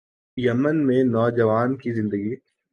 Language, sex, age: Urdu, male, 19-29